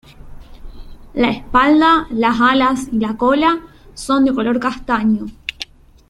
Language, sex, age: Spanish, female, 19-29